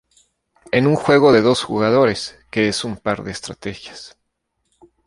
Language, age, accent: Spanish, 30-39, México